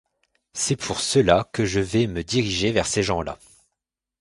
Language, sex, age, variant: French, male, 19-29, Français de métropole